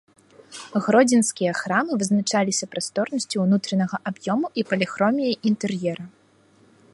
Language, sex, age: Belarusian, female, 19-29